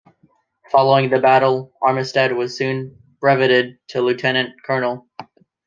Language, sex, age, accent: English, male, 19-29, United States English